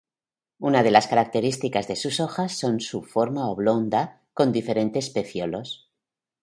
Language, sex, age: Spanish, female, 60-69